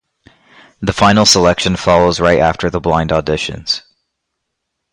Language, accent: English, United States English